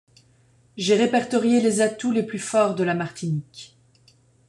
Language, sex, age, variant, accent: French, female, 40-49, Français d'Europe, Français de Belgique